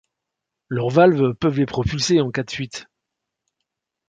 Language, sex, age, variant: French, male, 60-69, Français de métropole